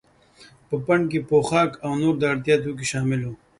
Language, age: Pashto, 19-29